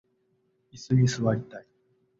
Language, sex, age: Japanese, male, 40-49